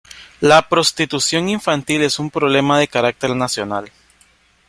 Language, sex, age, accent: Spanish, male, 19-29, América central